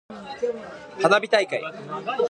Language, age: Japanese, 19-29